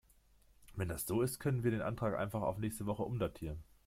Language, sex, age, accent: German, male, 19-29, Deutschland Deutsch